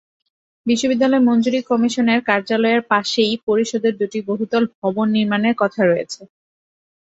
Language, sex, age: Bengali, female, 19-29